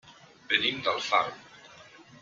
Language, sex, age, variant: Catalan, male, 60-69, Nord-Occidental